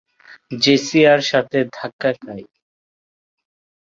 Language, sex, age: Bengali, male, 19-29